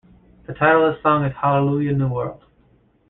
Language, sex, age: English, male, 19-29